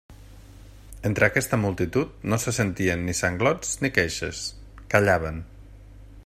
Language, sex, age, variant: Catalan, male, 30-39, Nord-Occidental